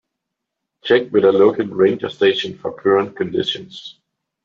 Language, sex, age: English, male, 19-29